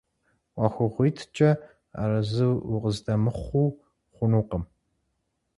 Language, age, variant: Kabardian, 19-29, Адыгэбзэ (Къэбэрдей, Кирил, псоми зэдай)